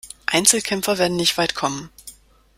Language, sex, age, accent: German, female, 30-39, Deutschland Deutsch